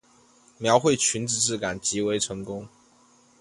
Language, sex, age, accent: Chinese, male, 19-29, 出生地：福建省